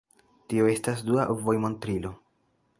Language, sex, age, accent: Esperanto, male, 19-29, Internacia